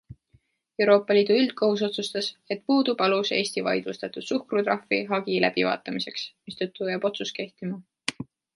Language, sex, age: Estonian, female, 19-29